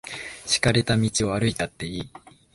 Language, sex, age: Japanese, male, 19-29